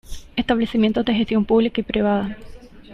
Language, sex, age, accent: Spanish, female, 19-29, América central